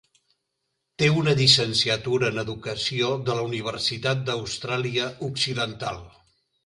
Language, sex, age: Catalan, male, 70-79